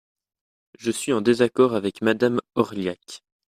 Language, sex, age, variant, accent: French, male, 19-29, Français d'Europe, Français de Suisse